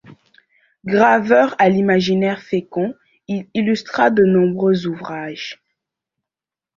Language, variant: French, Français d'Afrique subsaharienne et des îles africaines